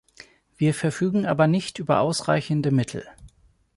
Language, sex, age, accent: German, male, 40-49, Deutschland Deutsch